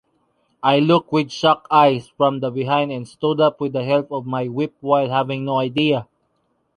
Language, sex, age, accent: English, male, 19-29, Filipino